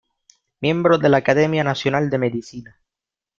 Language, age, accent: Spanish, 90+, Caribe: Cuba, Venezuela, Puerto Rico, República Dominicana, Panamá, Colombia caribeña, México caribeño, Costa del golfo de México